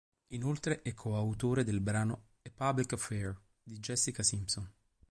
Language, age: Italian, 30-39